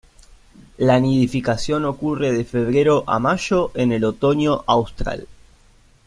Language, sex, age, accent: Spanish, male, 19-29, Rioplatense: Argentina, Uruguay, este de Bolivia, Paraguay